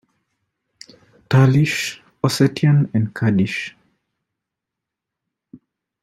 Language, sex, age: English, male, 30-39